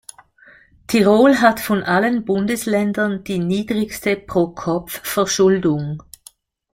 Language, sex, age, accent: German, female, 60-69, Schweizerdeutsch